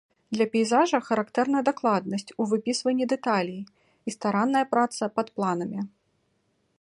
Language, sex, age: Belarusian, female, 30-39